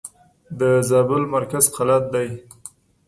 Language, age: Pashto, 30-39